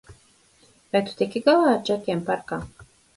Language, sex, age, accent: Latvian, female, 40-49, Dzimtā valoda